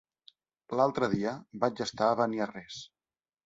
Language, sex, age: Catalan, male, 19-29